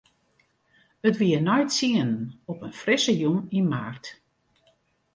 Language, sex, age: Western Frisian, female, 60-69